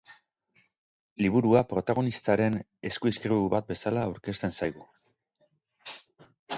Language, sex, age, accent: Basque, male, 50-59, Mendebalekoa (Araba, Bizkaia, Gipuzkoako mendebaleko herri batzuk)